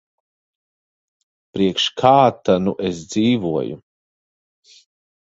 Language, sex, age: Latvian, male, 30-39